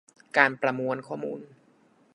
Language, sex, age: Thai, male, 19-29